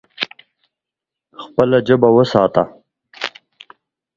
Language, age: Pashto, 19-29